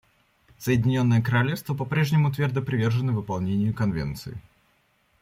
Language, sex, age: Russian, male, under 19